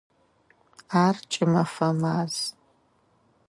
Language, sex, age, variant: Adyghe, female, 30-39, Адыгабзэ (Кирил, пстэумэ зэдыряе)